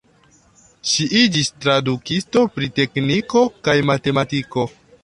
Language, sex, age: Esperanto, male, 19-29